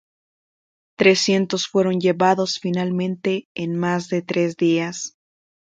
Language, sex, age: Spanish, female, 19-29